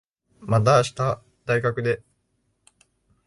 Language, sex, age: Japanese, male, 19-29